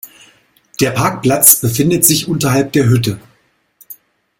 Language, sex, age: German, male, 40-49